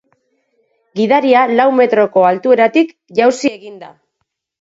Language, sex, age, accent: Basque, female, 40-49, Mendebalekoa (Araba, Bizkaia, Gipuzkoako mendebaleko herri batzuk)